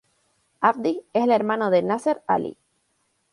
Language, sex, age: Spanish, female, 19-29